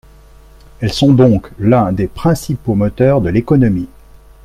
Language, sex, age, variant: French, male, 60-69, Français de métropole